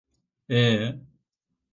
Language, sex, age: Turkish, male, 19-29